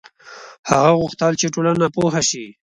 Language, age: Pashto, 30-39